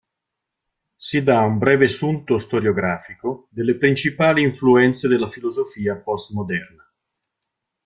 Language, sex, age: Italian, male, 50-59